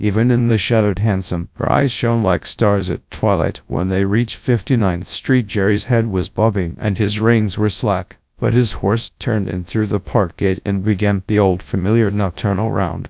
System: TTS, GradTTS